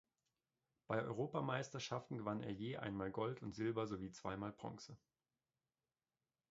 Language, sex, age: German, male, 30-39